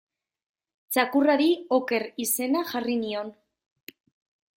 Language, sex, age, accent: Basque, female, 19-29, Mendebalekoa (Araba, Bizkaia, Gipuzkoako mendebaleko herri batzuk)